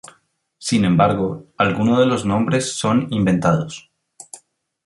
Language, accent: Spanish, Andino-Pacífico: Colombia, Perú, Ecuador, oeste de Bolivia y Venezuela andina